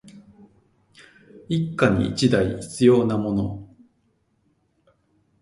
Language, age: Japanese, 50-59